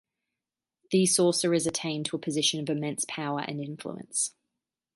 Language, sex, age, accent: English, female, 19-29, Australian English